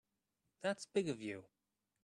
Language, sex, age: English, male, 30-39